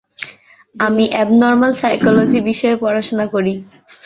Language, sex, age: Bengali, female, 19-29